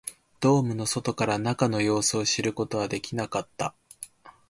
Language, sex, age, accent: Japanese, male, 19-29, 標準語